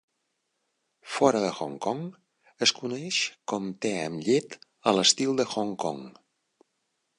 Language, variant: Catalan, Central